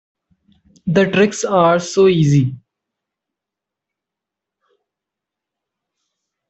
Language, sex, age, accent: English, male, under 19, United States English